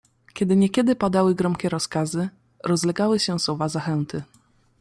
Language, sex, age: Polish, female, 19-29